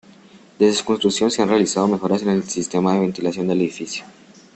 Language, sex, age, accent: Spanish, male, under 19, Andino-Pacífico: Colombia, Perú, Ecuador, oeste de Bolivia y Venezuela andina